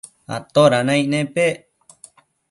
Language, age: Matsés, 30-39